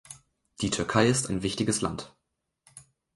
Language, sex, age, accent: German, male, under 19, Deutschland Deutsch